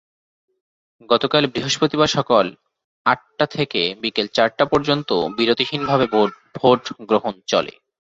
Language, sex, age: Bengali, male, 30-39